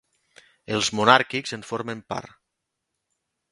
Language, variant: Catalan, Nord-Occidental